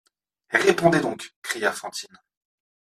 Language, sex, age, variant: French, male, 30-39, Français de métropole